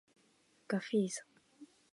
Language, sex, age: Japanese, female, under 19